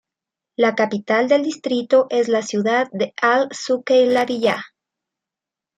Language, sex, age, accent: Spanish, female, 30-39, Andino-Pacífico: Colombia, Perú, Ecuador, oeste de Bolivia y Venezuela andina